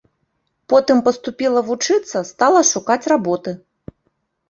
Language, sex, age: Belarusian, female, 30-39